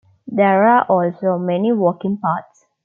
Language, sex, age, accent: English, female, 19-29, India and South Asia (India, Pakistan, Sri Lanka)